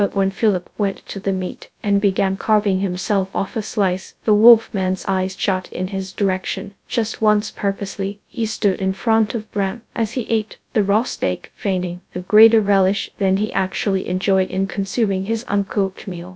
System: TTS, GradTTS